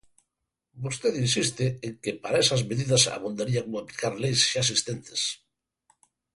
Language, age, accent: Galician, 70-79, Atlántico (seseo e gheada)